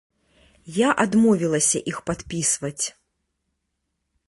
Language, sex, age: Belarusian, female, 40-49